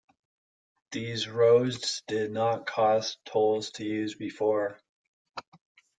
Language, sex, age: English, male, 30-39